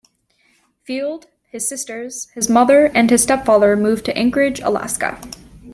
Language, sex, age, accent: English, female, 19-29, United States English